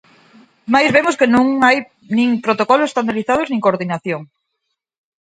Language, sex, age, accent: Galician, female, 30-39, Normativo (estándar)